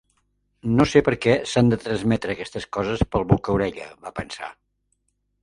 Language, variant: Catalan, Central